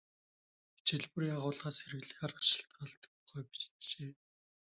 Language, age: Mongolian, 19-29